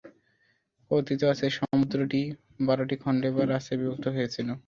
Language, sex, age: Bengali, male, 19-29